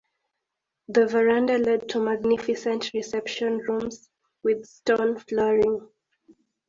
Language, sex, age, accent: English, female, 19-29, United States English